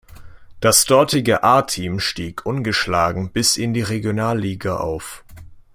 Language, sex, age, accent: German, male, 19-29, Deutschland Deutsch